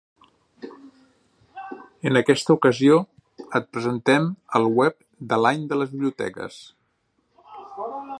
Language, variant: Catalan, Central